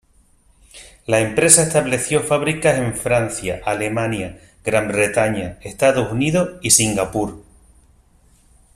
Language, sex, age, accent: Spanish, male, 50-59, España: Sur peninsular (Andalucia, Extremadura, Murcia)